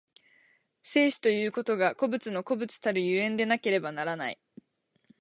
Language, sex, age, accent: Japanese, female, 19-29, 標準語